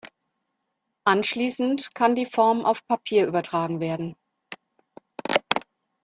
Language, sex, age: German, female, 50-59